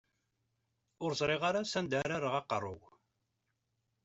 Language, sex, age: Kabyle, male, 40-49